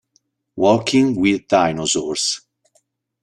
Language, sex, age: Italian, male, 30-39